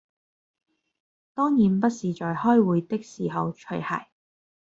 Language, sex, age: Cantonese, female, 30-39